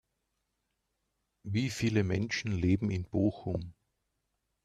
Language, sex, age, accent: German, male, 40-49, Österreichisches Deutsch